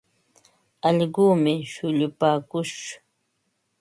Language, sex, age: Ambo-Pasco Quechua, female, 60-69